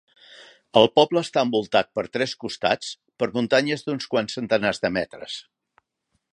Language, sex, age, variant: Catalan, male, 60-69, Central